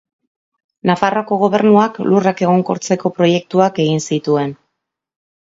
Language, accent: Basque, Mendebalekoa (Araba, Bizkaia, Gipuzkoako mendebaleko herri batzuk)